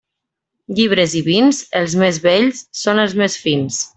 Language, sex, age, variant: Catalan, female, 19-29, Nord-Occidental